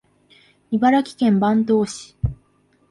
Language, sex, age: Japanese, female, 19-29